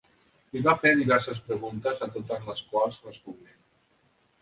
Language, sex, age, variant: Catalan, male, 50-59, Central